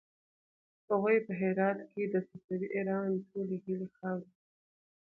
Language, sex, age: Pashto, female, 19-29